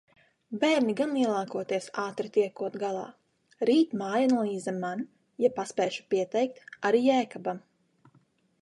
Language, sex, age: Latvian, female, 19-29